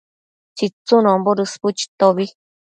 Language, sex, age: Matsés, female, 30-39